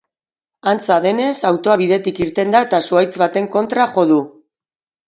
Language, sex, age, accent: Basque, female, 40-49, Mendebalekoa (Araba, Bizkaia, Gipuzkoako mendebaleko herri batzuk)